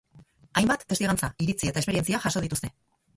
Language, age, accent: Basque, 50-59, Erdialdekoa edo Nafarra (Gipuzkoa, Nafarroa)